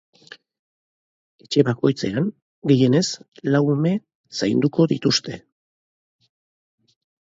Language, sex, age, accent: Basque, male, 50-59, Erdialdekoa edo Nafarra (Gipuzkoa, Nafarroa)